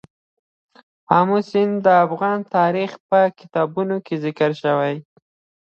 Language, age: Pashto, under 19